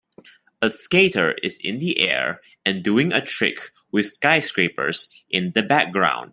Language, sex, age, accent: English, male, 19-29, Malaysian English